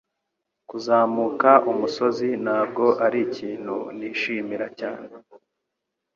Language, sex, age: Kinyarwanda, male, 19-29